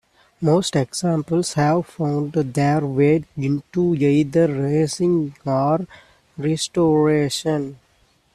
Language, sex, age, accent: English, male, 19-29, India and South Asia (India, Pakistan, Sri Lanka)